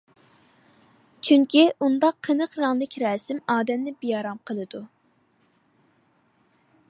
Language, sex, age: Uyghur, female, under 19